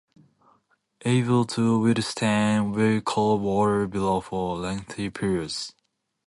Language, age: English, 19-29